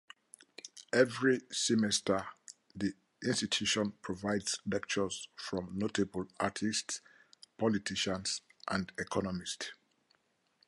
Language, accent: English, England English